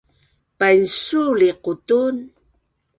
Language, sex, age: Bunun, female, 60-69